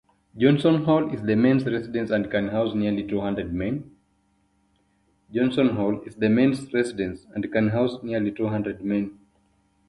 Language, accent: English, Kenyan English